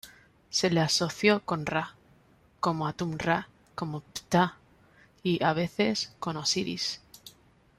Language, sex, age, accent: Spanish, female, 19-29, España: Islas Canarias